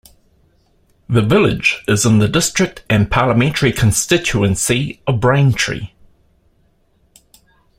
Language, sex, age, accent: English, male, 50-59, New Zealand English